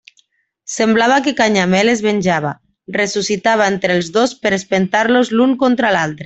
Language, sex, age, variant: Catalan, female, 19-29, Nord-Occidental